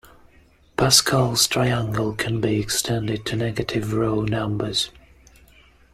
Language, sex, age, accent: English, male, 30-39, England English